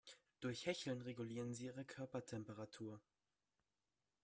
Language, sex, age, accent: German, male, under 19, Deutschland Deutsch